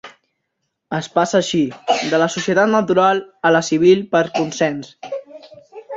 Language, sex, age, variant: Catalan, female, 40-49, Central